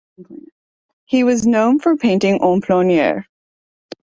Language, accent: English, United States English